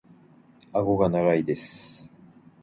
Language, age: Japanese, under 19